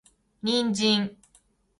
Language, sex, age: Japanese, female, 40-49